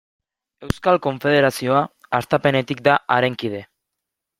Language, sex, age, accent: Basque, male, 19-29, Mendebalekoa (Araba, Bizkaia, Gipuzkoako mendebaleko herri batzuk)